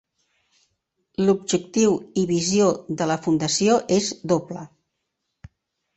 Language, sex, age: Catalan, female, 70-79